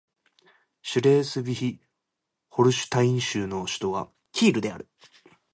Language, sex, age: Japanese, male, 19-29